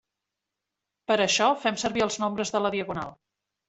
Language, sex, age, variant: Catalan, female, 40-49, Central